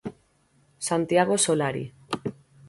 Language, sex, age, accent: Galician, female, 19-29, Central (gheada); Oriental (común en zona oriental)